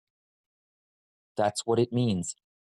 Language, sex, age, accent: English, male, 40-49, United States English